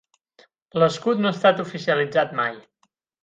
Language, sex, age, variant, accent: Catalan, male, 19-29, Central, central